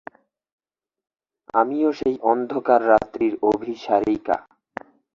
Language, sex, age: Bengali, male, 40-49